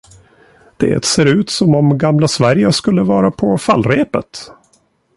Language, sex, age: Swedish, male, 40-49